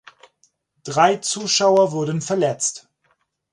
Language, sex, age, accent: German, male, 40-49, Deutschland Deutsch